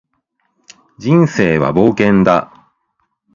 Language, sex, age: Japanese, male, 40-49